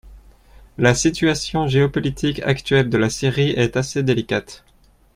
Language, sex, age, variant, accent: French, male, 19-29, Français d'Europe, Français de Suisse